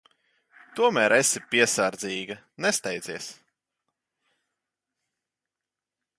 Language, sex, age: Latvian, male, 19-29